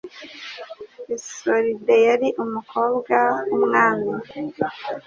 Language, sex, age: Kinyarwanda, female, 30-39